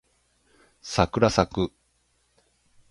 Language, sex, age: Japanese, male, 40-49